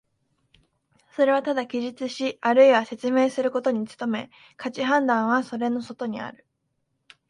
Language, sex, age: Japanese, female, 19-29